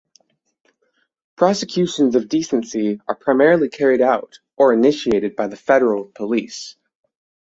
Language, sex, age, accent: English, male, under 19, United States English